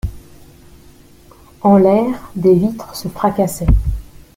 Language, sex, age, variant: French, female, 19-29, Français de métropole